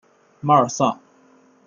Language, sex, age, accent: Chinese, male, 19-29, 出生地：山东省